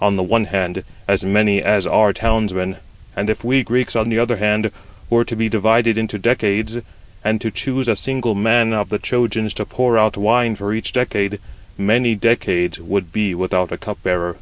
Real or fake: real